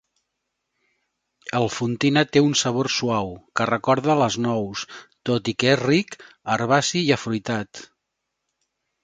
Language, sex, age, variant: Catalan, male, 50-59, Central